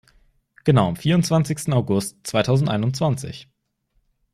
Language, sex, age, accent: German, male, under 19, Deutschland Deutsch